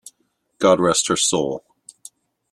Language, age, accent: English, 40-49, United States English